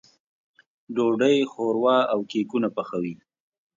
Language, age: Pashto, 30-39